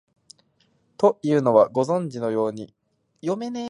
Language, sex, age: Japanese, male, 19-29